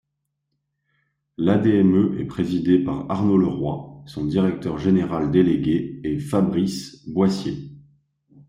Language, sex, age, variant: French, male, 19-29, Français de métropole